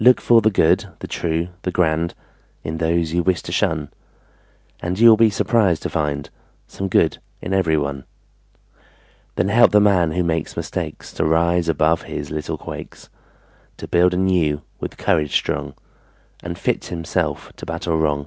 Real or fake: real